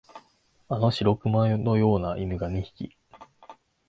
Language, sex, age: Japanese, male, 19-29